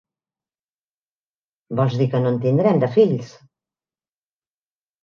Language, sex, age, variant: Catalan, female, 50-59, Central